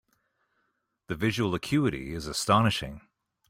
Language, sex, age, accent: English, male, 40-49, Canadian English